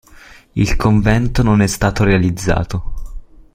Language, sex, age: Italian, male, 19-29